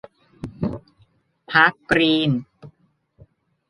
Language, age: Thai, 19-29